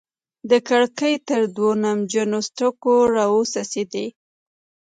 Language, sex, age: Pashto, female, 19-29